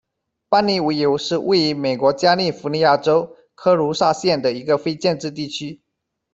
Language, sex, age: Chinese, male, 30-39